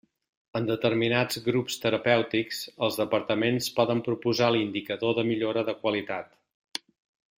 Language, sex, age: Catalan, male, 60-69